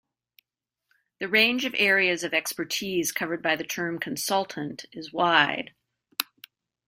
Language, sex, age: English, female, 50-59